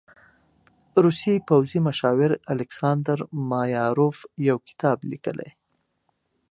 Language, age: Pashto, 30-39